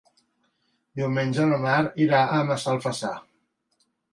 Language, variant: Catalan, Central